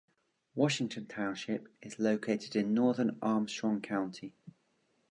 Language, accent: English, England English